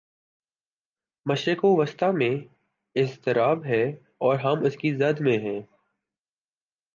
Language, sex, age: Urdu, male, 19-29